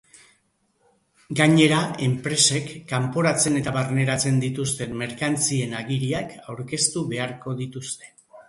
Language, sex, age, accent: Basque, male, 60-69, Erdialdekoa edo Nafarra (Gipuzkoa, Nafarroa)